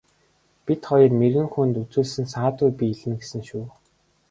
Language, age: Mongolian, 19-29